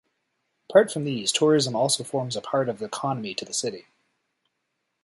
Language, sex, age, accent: English, male, 30-39, Canadian English